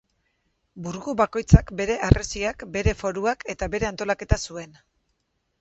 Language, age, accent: Basque, 50-59, Mendebalekoa (Araba, Bizkaia, Gipuzkoako mendebaleko herri batzuk)